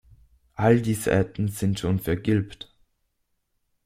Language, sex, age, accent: German, male, under 19, Österreichisches Deutsch